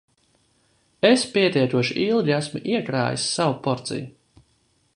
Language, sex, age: Latvian, male, 30-39